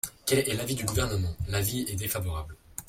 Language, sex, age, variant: French, male, under 19, Français de métropole